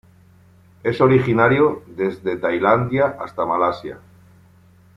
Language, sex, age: Spanish, male, 50-59